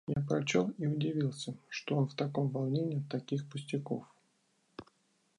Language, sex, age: Russian, male, 40-49